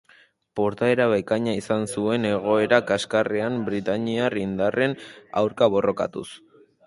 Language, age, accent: Basque, under 19, Erdialdekoa edo Nafarra (Gipuzkoa, Nafarroa)